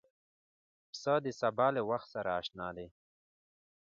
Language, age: Pashto, 19-29